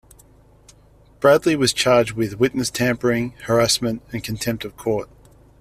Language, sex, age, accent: English, male, 30-39, Australian English